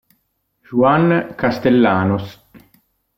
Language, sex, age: Italian, male, 30-39